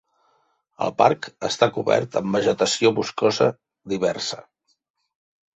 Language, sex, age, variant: Catalan, male, 50-59, Central